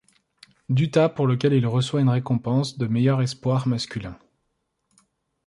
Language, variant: French, Français de métropole